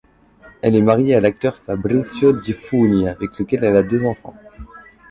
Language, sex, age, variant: French, male, 30-39, Français de métropole